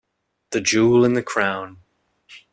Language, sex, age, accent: English, male, 19-29, United States English